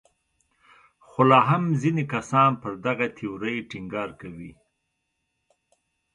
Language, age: Pashto, 60-69